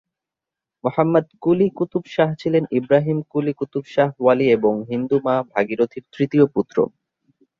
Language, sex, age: Bengali, male, 19-29